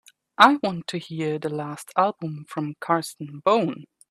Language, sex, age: English, male, 19-29